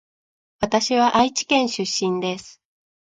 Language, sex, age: Japanese, female, 19-29